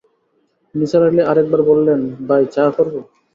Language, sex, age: Bengali, male, 19-29